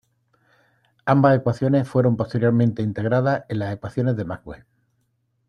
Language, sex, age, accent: Spanish, male, 50-59, España: Sur peninsular (Andalucia, Extremadura, Murcia)